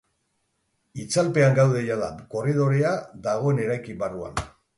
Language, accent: Basque, Mendebalekoa (Araba, Bizkaia, Gipuzkoako mendebaleko herri batzuk)